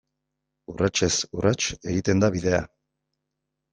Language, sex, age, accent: Basque, male, 50-59, Mendebalekoa (Araba, Bizkaia, Gipuzkoako mendebaleko herri batzuk)